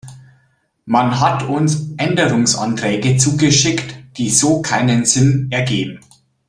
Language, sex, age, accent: German, male, 30-39, Deutschland Deutsch